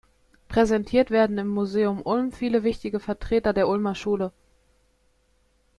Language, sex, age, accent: German, female, 19-29, Deutschland Deutsch